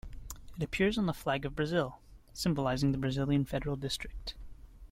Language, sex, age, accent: English, male, 19-29, Canadian English